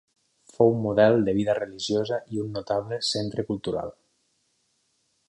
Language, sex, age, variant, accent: Catalan, male, 30-39, Nord-Occidental, Lleidatà